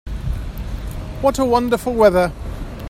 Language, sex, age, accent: English, male, 50-59, England English